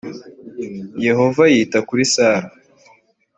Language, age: Kinyarwanda, 19-29